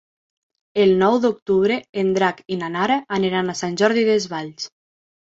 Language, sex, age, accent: Catalan, female, 19-29, Lleidatà